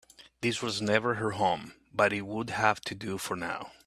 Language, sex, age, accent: English, male, 50-59, United States English